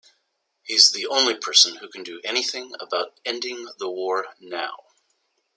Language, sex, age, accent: English, male, 60-69, United States English